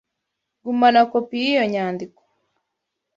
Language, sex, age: Kinyarwanda, female, 19-29